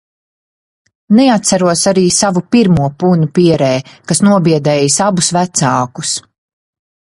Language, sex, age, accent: Latvian, female, 40-49, bez akcenta